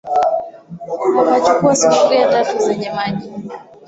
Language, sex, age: Swahili, female, 19-29